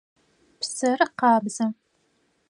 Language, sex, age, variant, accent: Adyghe, female, 19-29, Адыгабзэ (Кирил, пстэумэ зэдыряе), Бжъэдыгъу (Bjeduğ)